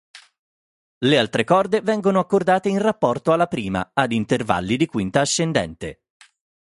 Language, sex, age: Italian, male, 30-39